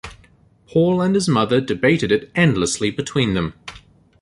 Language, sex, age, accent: English, male, 30-39, New Zealand English